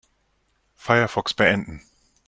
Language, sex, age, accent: German, male, 50-59, Deutschland Deutsch